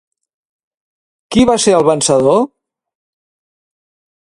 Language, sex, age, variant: Catalan, male, 60-69, Central